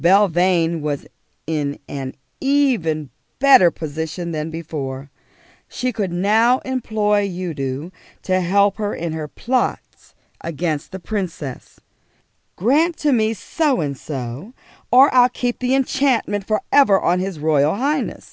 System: none